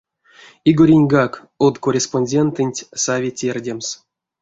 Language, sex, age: Erzya, male, 30-39